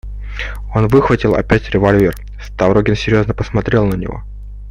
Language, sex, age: Russian, male, 30-39